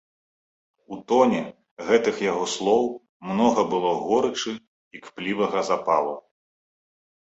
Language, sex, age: Belarusian, male, 30-39